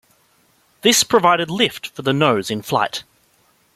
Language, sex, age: English, male, 19-29